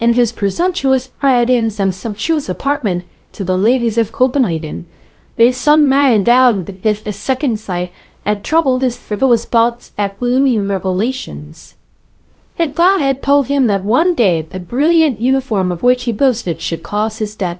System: TTS, VITS